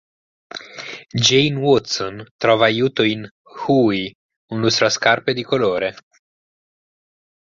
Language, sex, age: Italian, male, 19-29